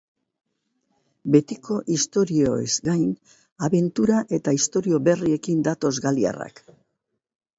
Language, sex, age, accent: Basque, female, 70-79, Mendebalekoa (Araba, Bizkaia, Gipuzkoako mendebaleko herri batzuk)